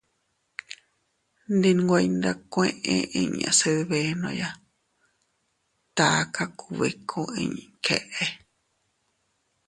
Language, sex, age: Teutila Cuicatec, female, 30-39